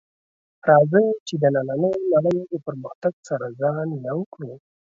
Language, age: Pashto, 19-29